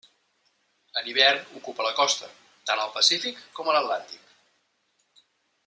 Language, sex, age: Catalan, male, 40-49